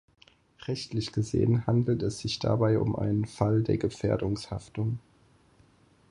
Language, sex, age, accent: German, male, 19-29, Deutschland Deutsch